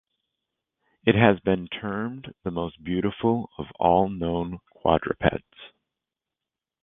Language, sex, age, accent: English, male, 30-39, United States English